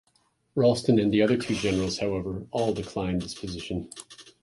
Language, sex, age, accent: English, male, 40-49, United States English